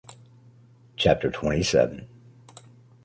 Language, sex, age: English, male, 50-59